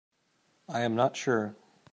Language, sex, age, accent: English, male, 30-39, United States English